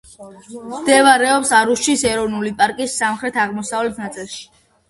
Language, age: Georgian, under 19